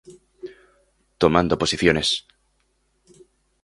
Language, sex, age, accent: Spanish, male, 19-29, España: Norte peninsular (Asturias, Castilla y León, Cantabria, País Vasco, Navarra, Aragón, La Rioja, Guadalajara, Cuenca)